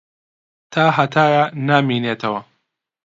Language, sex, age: Central Kurdish, male, 19-29